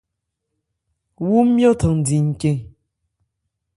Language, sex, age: Ebrié, female, 30-39